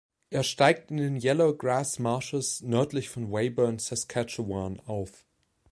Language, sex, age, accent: German, male, 19-29, Deutschland Deutsch